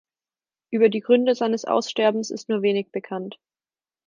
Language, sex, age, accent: German, female, 19-29, Deutschland Deutsch